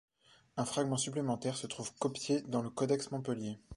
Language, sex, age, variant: French, male, 19-29, Français de métropole